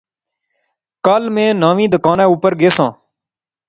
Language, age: Pahari-Potwari, 19-29